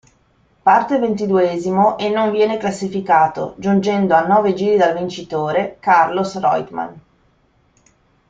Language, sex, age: Italian, female, 40-49